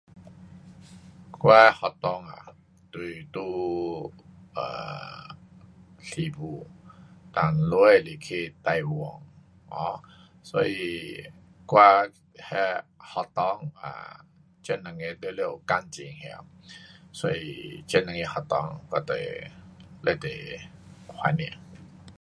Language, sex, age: Pu-Xian Chinese, male, 50-59